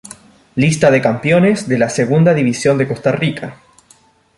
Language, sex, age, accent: Spanish, male, 19-29, Chileno: Chile, Cuyo